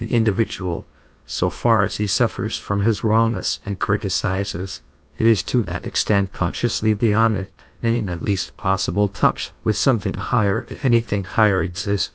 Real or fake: fake